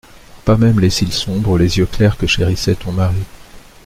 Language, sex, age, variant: French, male, 60-69, Français de métropole